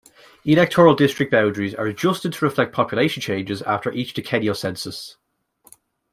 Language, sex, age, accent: English, male, 19-29, Irish English